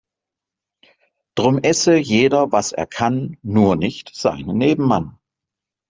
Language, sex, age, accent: German, male, 50-59, Deutschland Deutsch